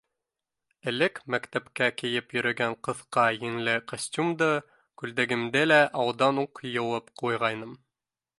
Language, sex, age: Bashkir, male, 19-29